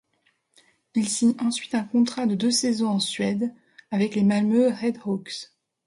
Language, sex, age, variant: French, female, 30-39, Français de métropole